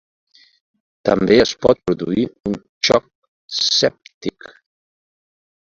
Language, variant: Catalan, Nord-Occidental